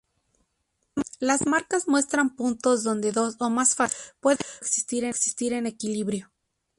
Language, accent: Spanish, México